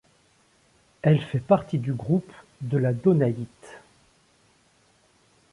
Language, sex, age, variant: French, male, 50-59, Français de métropole